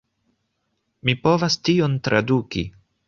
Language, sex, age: Esperanto, male, 19-29